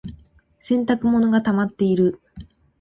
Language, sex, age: Japanese, female, 19-29